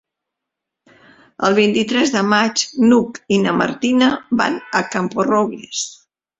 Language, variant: Catalan, Central